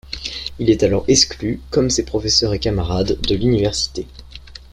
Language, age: French, under 19